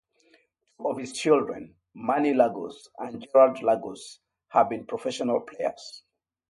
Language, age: English, 40-49